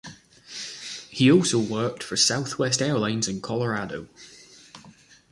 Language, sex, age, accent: English, male, 19-29, Scottish English